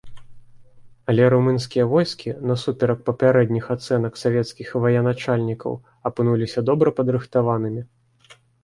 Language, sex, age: Belarusian, male, 30-39